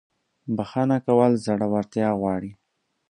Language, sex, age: Pashto, male, under 19